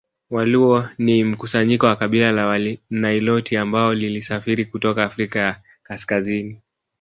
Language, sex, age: Swahili, male, 19-29